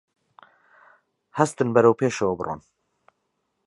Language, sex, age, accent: Central Kurdish, male, 30-39, سۆرانی